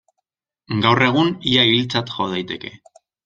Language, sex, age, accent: Basque, male, 19-29, Mendebalekoa (Araba, Bizkaia, Gipuzkoako mendebaleko herri batzuk)